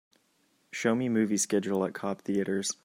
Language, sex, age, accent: English, male, 19-29, United States English